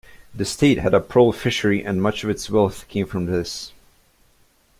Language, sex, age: English, male, under 19